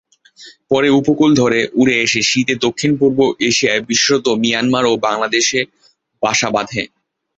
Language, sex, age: Bengali, male, 19-29